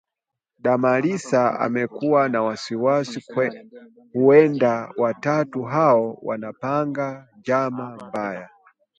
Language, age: Swahili, 19-29